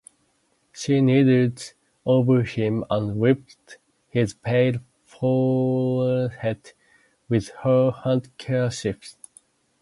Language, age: English, 19-29